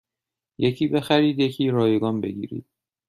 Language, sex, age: Persian, male, 30-39